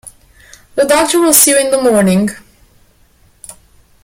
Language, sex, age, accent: English, female, 30-39, United States English